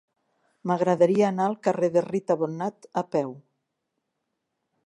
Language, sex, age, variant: Catalan, female, 60-69, Nord-Occidental